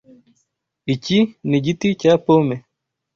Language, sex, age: Kinyarwanda, male, 19-29